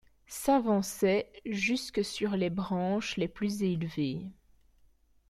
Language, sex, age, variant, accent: French, female, 19-29, Français d'Europe, Français de Belgique